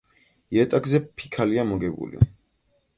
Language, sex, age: Georgian, male, 19-29